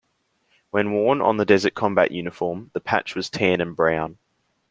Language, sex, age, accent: English, male, under 19, Australian English